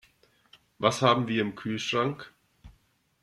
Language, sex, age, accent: German, male, 30-39, Deutschland Deutsch